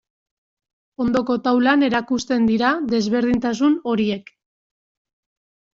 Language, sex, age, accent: Basque, female, 30-39, Erdialdekoa edo Nafarra (Gipuzkoa, Nafarroa)